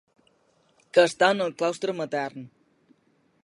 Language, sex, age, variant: Catalan, male, under 19, Balear